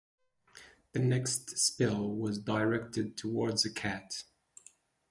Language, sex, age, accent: English, male, 19-29, United States English